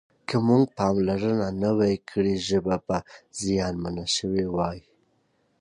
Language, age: Pashto, 30-39